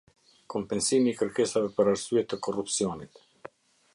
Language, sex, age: Albanian, male, 50-59